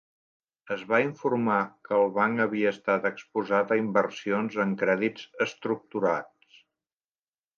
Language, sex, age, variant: Catalan, male, 50-59, Central